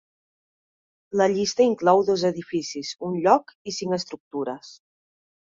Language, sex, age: Catalan, female, 30-39